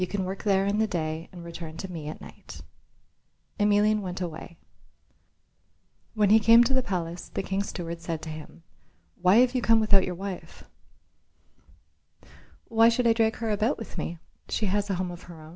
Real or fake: real